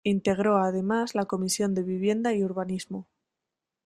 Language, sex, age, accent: Spanish, female, 19-29, España: Centro-Sur peninsular (Madrid, Toledo, Castilla-La Mancha)